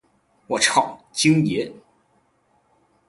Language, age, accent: Chinese, 19-29, 出生地：吉林省